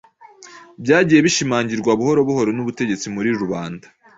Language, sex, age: Kinyarwanda, male, 19-29